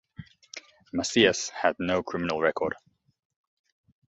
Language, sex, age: English, male, 30-39